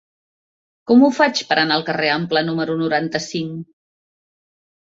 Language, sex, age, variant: Catalan, female, 50-59, Central